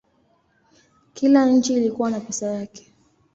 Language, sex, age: Swahili, female, 19-29